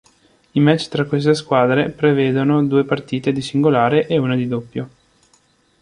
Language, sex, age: Italian, male, 19-29